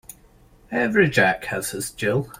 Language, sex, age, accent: English, male, 19-29, United States English